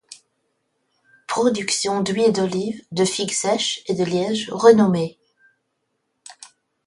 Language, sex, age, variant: French, female, 50-59, Français de métropole